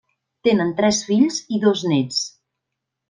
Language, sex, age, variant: Catalan, female, 40-49, Central